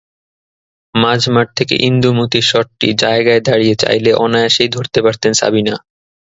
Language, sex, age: Bengali, male, 19-29